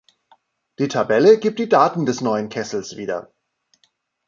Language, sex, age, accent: German, male, 50-59, Deutschland Deutsch